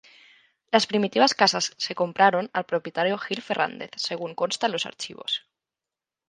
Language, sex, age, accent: Spanish, female, 19-29, España: Centro-Sur peninsular (Madrid, Toledo, Castilla-La Mancha)